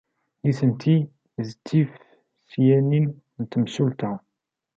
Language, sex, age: Kabyle, male, 19-29